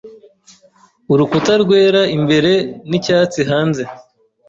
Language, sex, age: Kinyarwanda, male, 30-39